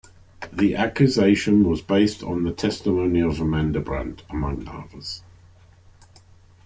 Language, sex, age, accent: English, male, 60-69, England English